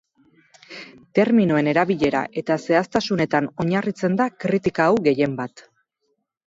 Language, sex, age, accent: Basque, female, 30-39, Erdialdekoa edo Nafarra (Gipuzkoa, Nafarroa)